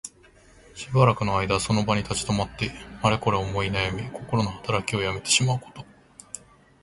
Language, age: Japanese, 19-29